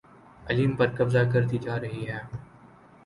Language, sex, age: Urdu, male, 19-29